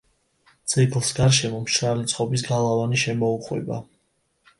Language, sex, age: Georgian, male, 19-29